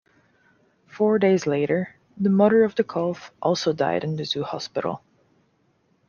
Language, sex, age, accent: English, female, 19-29, Canadian English